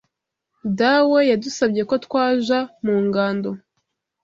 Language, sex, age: Kinyarwanda, female, 30-39